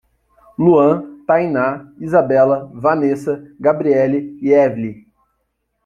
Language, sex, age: Portuguese, male, 19-29